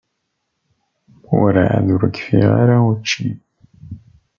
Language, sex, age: Kabyle, male, 30-39